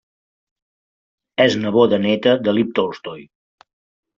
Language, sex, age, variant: Catalan, male, 30-39, Central